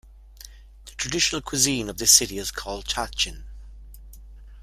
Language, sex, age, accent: English, male, 40-49, Irish English